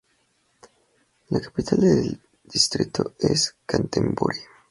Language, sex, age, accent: Spanish, male, 19-29, México